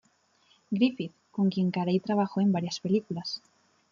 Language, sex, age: Spanish, female, 19-29